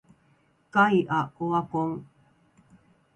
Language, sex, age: Japanese, female, 19-29